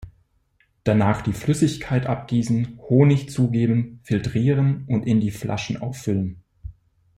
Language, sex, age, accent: German, male, 30-39, Deutschland Deutsch